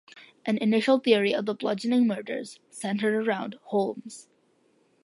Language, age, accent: English, under 19, United States English